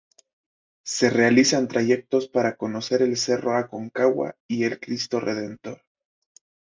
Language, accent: Spanish, América central